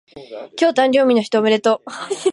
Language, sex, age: Japanese, female, 19-29